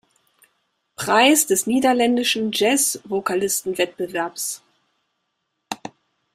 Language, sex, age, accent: German, female, 40-49, Deutschland Deutsch